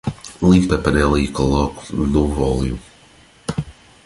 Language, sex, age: Portuguese, male, 19-29